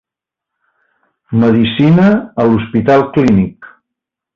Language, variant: Catalan, Central